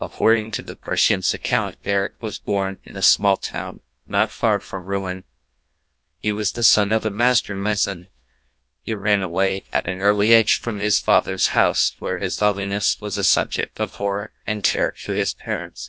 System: TTS, GlowTTS